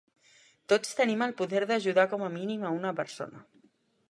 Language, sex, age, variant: Catalan, male, 19-29, Central